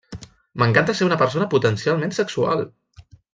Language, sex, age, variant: Catalan, male, 30-39, Central